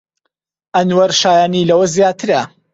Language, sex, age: Central Kurdish, male, 19-29